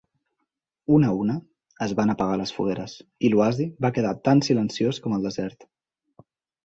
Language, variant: Catalan, Central